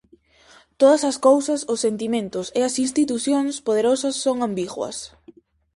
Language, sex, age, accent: Galician, female, 19-29, Atlántico (seseo e gheada)